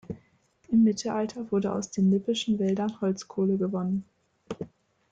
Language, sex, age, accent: German, female, 19-29, Deutschland Deutsch